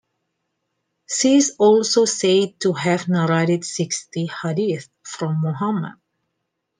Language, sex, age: English, female, 30-39